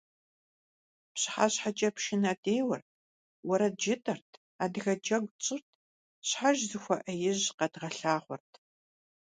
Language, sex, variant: Kabardian, female, Адыгэбзэ (Къэбэрдей, Кирил, псоми зэдай)